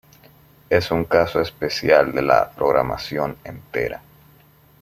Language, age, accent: Spanish, 19-29, América central